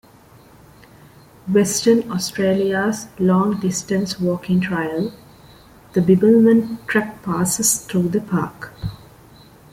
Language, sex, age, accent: English, female, 19-29, India and South Asia (India, Pakistan, Sri Lanka)